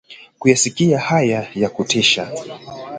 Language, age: Swahili, 19-29